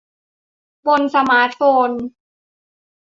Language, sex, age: Thai, female, 19-29